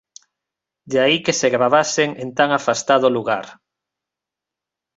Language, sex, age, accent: Galician, male, 30-39, Normativo (estándar)